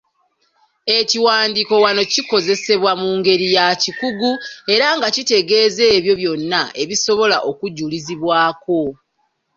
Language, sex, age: Ganda, female, 30-39